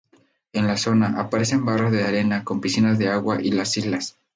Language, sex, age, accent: Spanish, male, 19-29, México